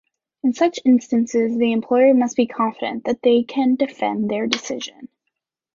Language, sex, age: English, female, 19-29